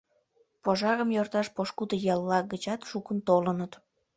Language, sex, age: Mari, female, under 19